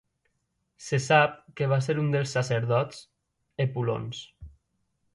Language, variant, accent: Catalan, Valencià central, valencià